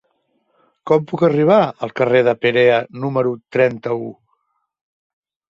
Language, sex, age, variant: Catalan, male, 50-59, Central